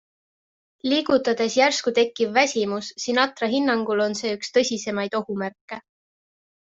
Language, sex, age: Estonian, female, 19-29